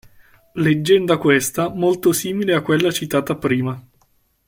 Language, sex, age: Italian, male, 19-29